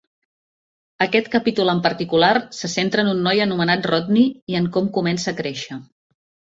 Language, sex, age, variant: Catalan, female, 50-59, Central